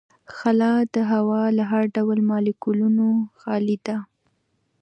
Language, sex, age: Pashto, female, 19-29